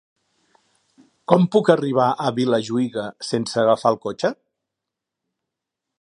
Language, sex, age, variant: Catalan, male, 60-69, Central